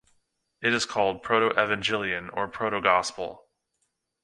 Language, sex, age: English, male, 30-39